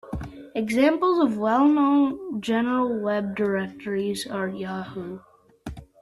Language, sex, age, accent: English, male, under 19, United States English